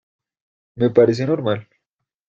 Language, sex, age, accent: Spanish, male, under 19, Andino-Pacífico: Colombia, Perú, Ecuador, oeste de Bolivia y Venezuela andina